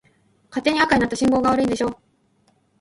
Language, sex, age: Japanese, female, 19-29